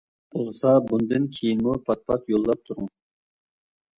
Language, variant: Uyghur, ئۇيغۇر تىلى